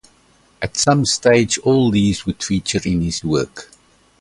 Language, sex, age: English, male, 60-69